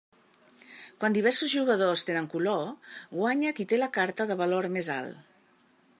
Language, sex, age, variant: Catalan, female, 50-59, Central